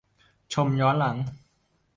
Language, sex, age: Thai, male, 19-29